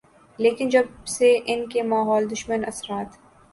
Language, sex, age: Urdu, female, 19-29